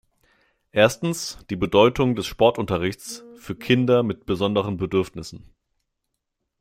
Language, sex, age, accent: German, male, 19-29, Deutschland Deutsch